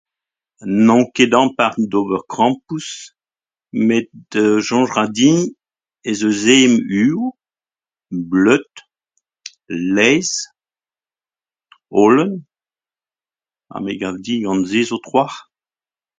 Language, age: Breton, 60-69